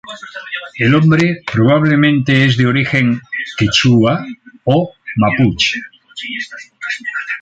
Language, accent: Spanish, España: Norte peninsular (Asturias, Castilla y León, Cantabria, País Vasco, Navarra, Aragón, La Rioja, Guadalajara, Cuenca)